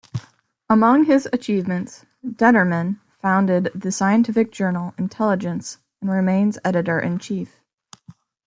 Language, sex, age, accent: English, female, 19-29, United States English